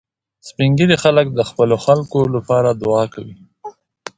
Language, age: Pashto, 19-29